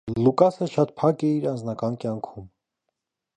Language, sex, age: Armenian, male, 19-29